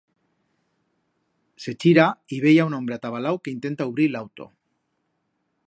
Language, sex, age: Aragonese, male, 40-49